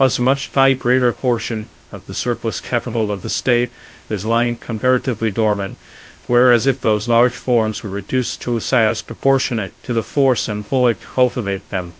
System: TTS, VITS